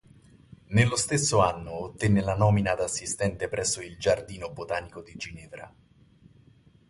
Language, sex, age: Italian, male, 19-29